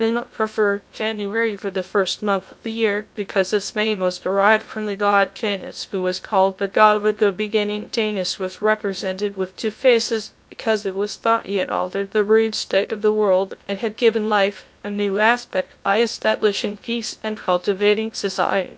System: TTS, GlowTTS